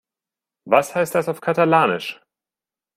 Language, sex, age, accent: German, male, 19-29, Deutschland Deutsch